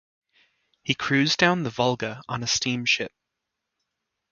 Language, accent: English, United States English